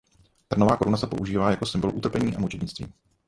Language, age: Czech, 30-39